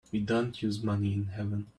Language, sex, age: English, male, 19-29